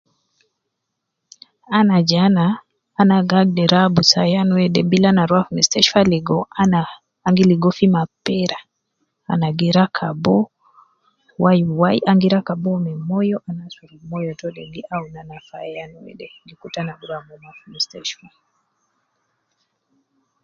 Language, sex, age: Nubi, female, 30-39